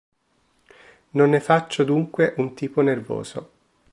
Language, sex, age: Italian, male, 19-29